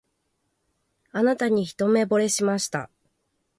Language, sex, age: Japanese, female, 30-39